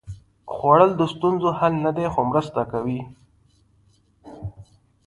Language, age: Pashto, 19-29